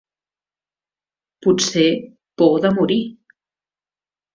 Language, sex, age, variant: Catalan, female, 50-59, Central